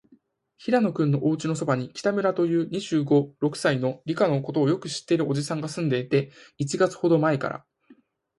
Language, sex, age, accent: Japanese, male, 19-29, 標準語